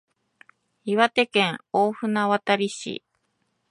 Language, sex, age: Japanese, female, 30-39